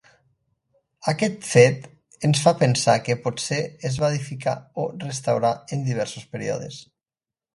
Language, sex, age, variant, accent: Catalan, female, 30-39, Nord-Occidental, nord-occidental